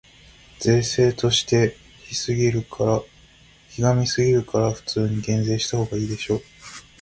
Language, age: Japanese, 19-29